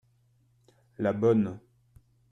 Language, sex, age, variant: French, male, 40-49, Français de métropole